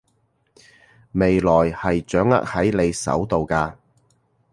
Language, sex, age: Cantonese, male, 40-49